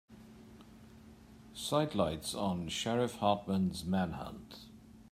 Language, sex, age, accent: English, male, 60-69, England English